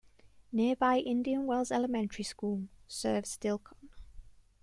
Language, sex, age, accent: English, female, 19-29, England English